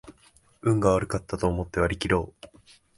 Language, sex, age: Japanese, male, 19-29